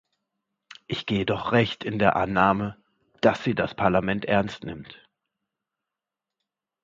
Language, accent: German, Deutschland Deutsch